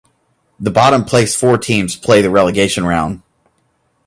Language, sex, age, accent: English, male, 30-39, United States English